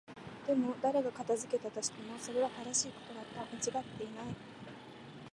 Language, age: Japanese, 19-29